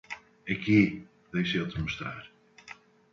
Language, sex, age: Portuguese, male, 50-59